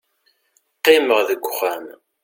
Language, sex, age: Kabyle, male, 30-39